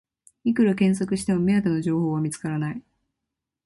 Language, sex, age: Japanese, female, 19-29